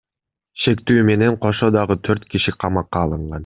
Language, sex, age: Kyrgyz, male, 19-29